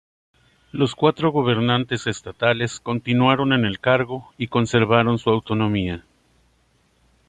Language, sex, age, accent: Spanish, male, 60-69, México